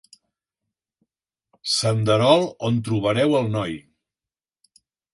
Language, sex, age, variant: Catalan, male, 70-79, Septentrional